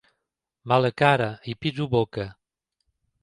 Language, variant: Catalan, Septentrional